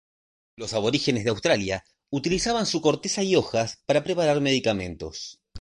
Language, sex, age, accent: Spanish, male, 40-49, Rioplatense: Argentina, Uruguay, este de Bolivia, Paraguay